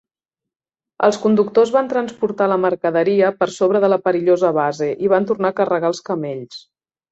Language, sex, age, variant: Catalan, female, 40-49, Central